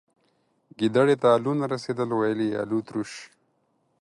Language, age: Pashto, 19-29